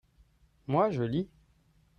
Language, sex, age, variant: French, male, 30-39, Français de métropole